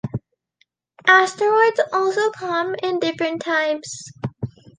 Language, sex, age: English, female, under 19